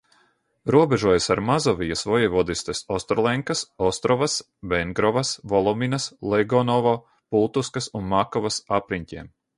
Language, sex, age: Latvian, male, 40-49